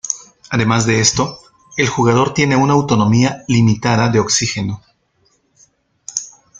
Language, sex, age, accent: Spanish, male, 40-49, Andino-Pacífico: Colombia, Perú, Ecuador, oeste de Bolivia y Venezuela andina